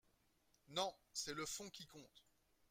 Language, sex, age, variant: French, male, 50-59, Français de métropole